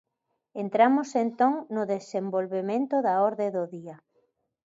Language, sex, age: Galician, female, 50-59